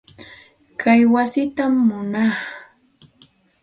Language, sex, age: Santa Ana de Tusi Pasco Quechua, female, 30-39